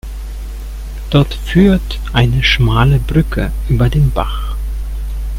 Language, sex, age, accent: German, male, 30-39, Polnisch Deutsch